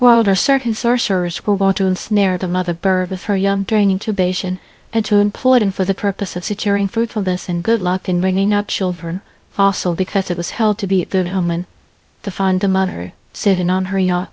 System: TTS, VITS